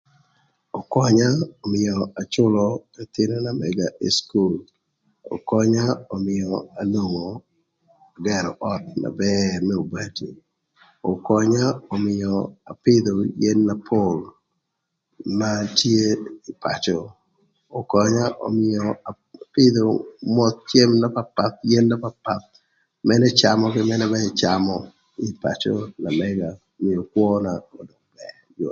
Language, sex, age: Thur, male, 60-69